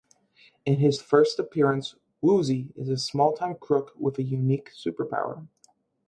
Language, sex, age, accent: English, male, 19-29, United States English